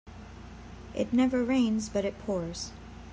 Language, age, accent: English, 19-29, United States English